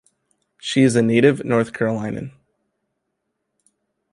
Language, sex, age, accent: English, male, 19-29, United States English